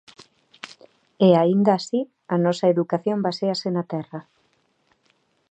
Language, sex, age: Galician, female, 30-39